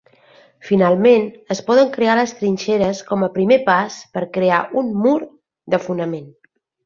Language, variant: Catalan, Nord-Occidental